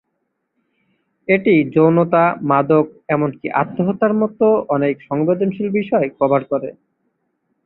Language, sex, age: Bengali, male, 19-29